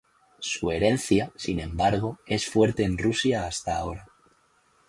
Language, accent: Spanish, España: Centro-Sur peninsular (Madrid, Toledo, Castilla-La Mancha)